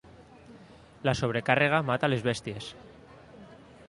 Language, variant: Catalan, Central